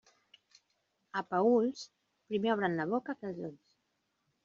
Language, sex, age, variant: Catalan, female, 40-49, Central